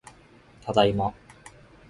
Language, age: Japanese, 19-29